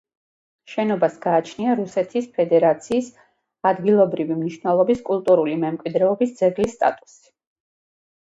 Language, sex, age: Georgian, female, 50-59